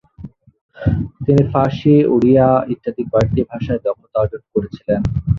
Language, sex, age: Bengali, male, 19-29